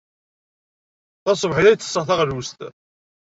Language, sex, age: Kabyle, male, 40-49